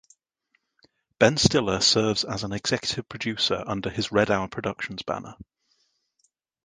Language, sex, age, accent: English, male, 30-39, England English